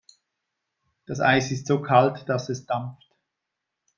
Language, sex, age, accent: German, male, 50-59, Schweizerdeutsch